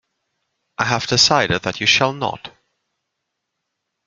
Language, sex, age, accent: English, male, 30-39, England English